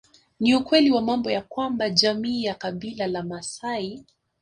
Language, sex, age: Swahili, female, 19-29